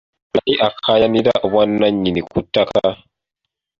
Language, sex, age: Ganda, male, 19-29